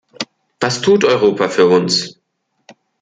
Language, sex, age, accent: German, male, under 19, Deutschland Deutsch